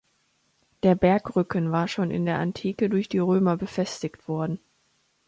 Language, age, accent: German, 30-39, Deutschland Deutsch